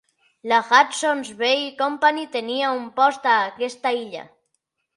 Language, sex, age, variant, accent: Catalan, male, under 19, Nord-Occidental, Tortosí